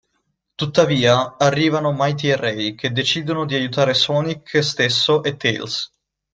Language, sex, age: Italian, male, 19-29